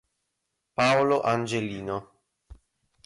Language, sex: Italian, male